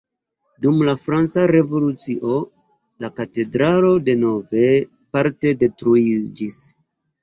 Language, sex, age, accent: Esperanto, male, 30-39, Internacia